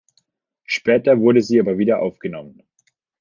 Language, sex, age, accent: German, male, 19-29, Deutschland Deutsch